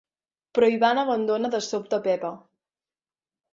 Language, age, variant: Catalan, 19-29, Central